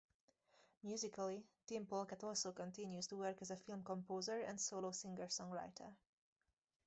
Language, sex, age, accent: English, female, 19-29, United States English